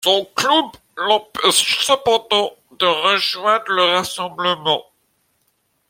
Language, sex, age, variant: French, male, 19-29, Français de métropole